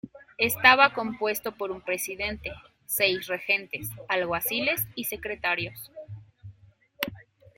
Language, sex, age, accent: Spanish, female, 30-39, México